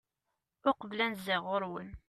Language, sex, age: Kabyle, female, 19-29